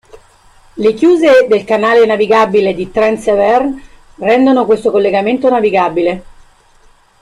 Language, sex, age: Italian, female, 50-59